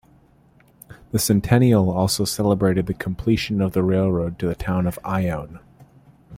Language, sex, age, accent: English, male, 19-29, United States English